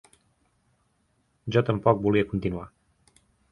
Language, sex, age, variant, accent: Catalan, male, 30-39, Central, tarragoní